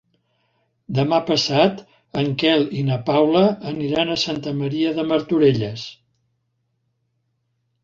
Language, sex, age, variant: Catalan, male, 70-79, Central